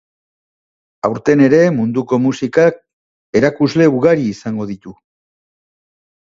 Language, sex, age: Basque, male, 50-59